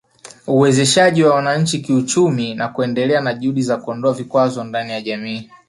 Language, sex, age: Swahili, male, 19-29